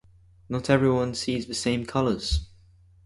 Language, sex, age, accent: English, male, 19-29, England English